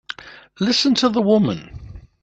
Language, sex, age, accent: English, male, 70-79, England English